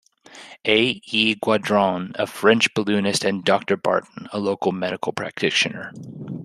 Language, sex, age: English, male, 19-29